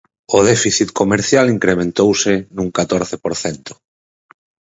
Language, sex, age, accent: Galician, male, 40-49, Central (gheada)